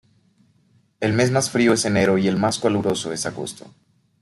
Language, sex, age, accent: Spanish, male, 19-29, México